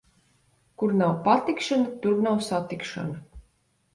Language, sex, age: Latvian, female, 19-29